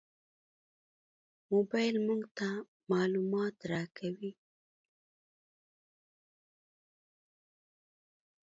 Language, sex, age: Pashto, female, 30-39